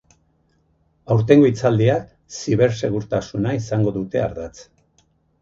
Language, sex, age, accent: Basque, male, 50-59, Erdialdekoa edo Nafarra (Gipuzkoa, Nafarroa)